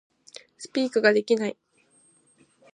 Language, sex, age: Japanese, female, 19-29